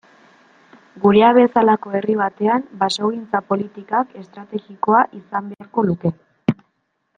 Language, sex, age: Basque, male, 19-29